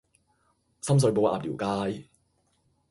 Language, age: Cantonese, 19-29